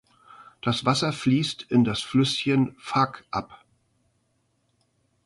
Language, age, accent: German, 50-59, Deutschland Deutsch